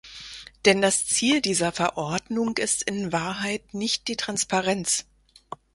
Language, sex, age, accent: German, female, 30-39, Deutschland Deutsch